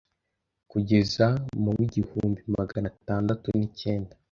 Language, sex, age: Kinyarwanda, male, under 19